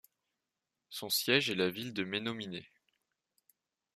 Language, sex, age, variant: French, male, under 19, Français de métropole